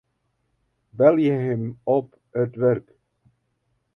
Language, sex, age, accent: Western Frisian, male, 50-59, Wâldfrysk